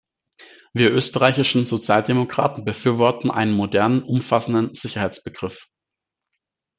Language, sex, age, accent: German, male, 19-29, Deutschland Deutsch